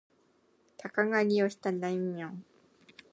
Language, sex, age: Japanese, female, 19-29